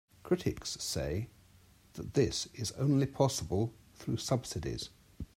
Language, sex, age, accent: English, male, 50-59, England English